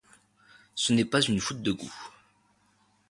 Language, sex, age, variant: French, male, 30-39, Français de métropole